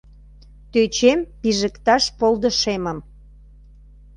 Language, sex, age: Mari, female, 40-49